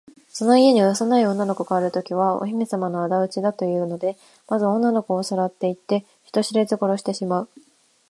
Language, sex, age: Japanese, female, 19-29